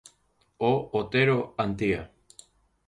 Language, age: Galician, 19-29